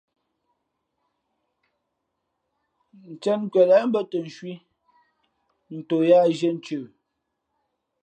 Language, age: Fe'fe', 19-29